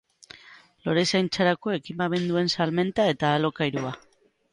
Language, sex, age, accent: Basque, female, 40-49, Mendebalekoa (Araba, Bizkaia, Gipuzkoako mendebaleko herri batzuk)